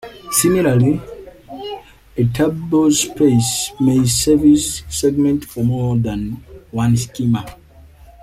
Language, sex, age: English, male, 19-29